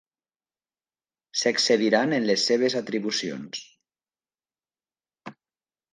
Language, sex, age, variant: Catalan, male, 40-49, Nord-Occidental